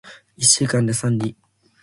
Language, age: Japanese, 19-29